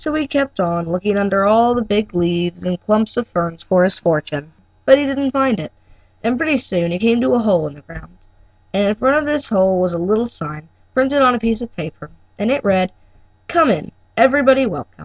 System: none